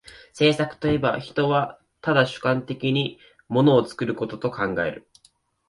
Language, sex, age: Japanese, male, 19-29